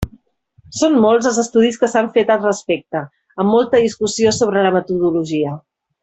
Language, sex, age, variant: Catalan, female, 40-49, Central